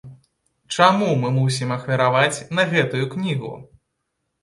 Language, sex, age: Belarusian, male, 19-29